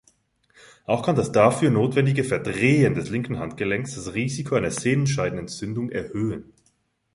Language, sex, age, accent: German, male, 30-39, Schweizerdeutsch